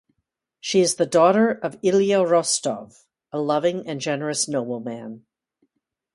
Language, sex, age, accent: English, female, 60-69, United States English